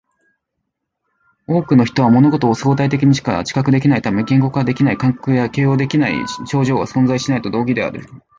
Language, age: Japanese, 19-29